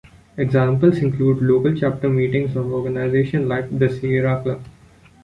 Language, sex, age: English, male, under 19